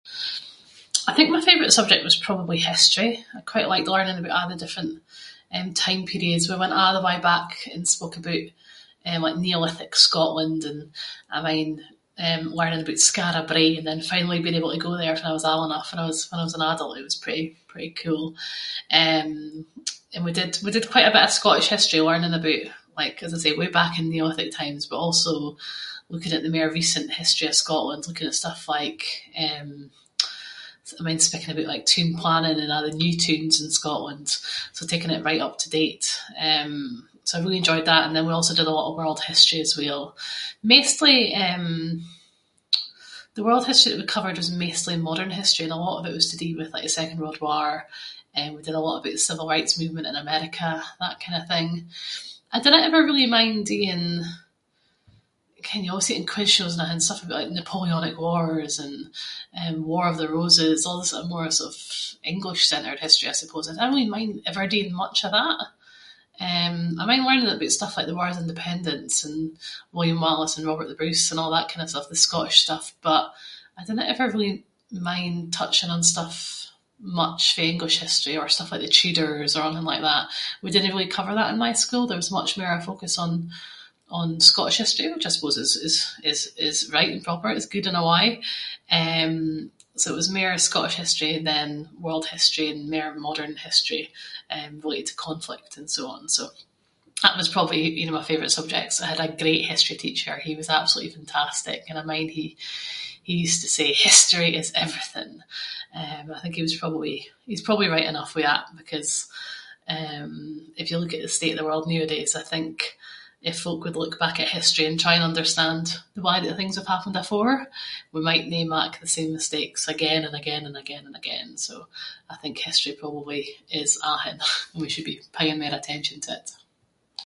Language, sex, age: Scots, female, 30-39